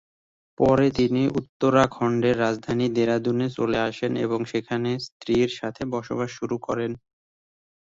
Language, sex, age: Bengali, male, 19-29